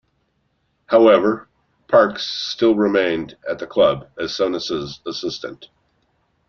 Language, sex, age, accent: English, male, 50-59, United States English